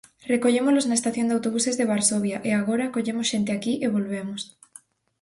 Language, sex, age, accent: Galician, female, 19-29, Normativo (estándar)